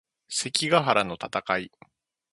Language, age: Japanese, 30-39